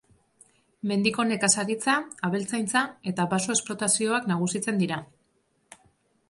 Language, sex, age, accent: Basque, female, 30-39, Mendebalekoa (Araba, Bizkaia, Gipuzkoako mendebaleko herri batzuk)